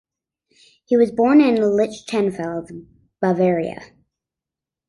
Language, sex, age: English, male, 19-29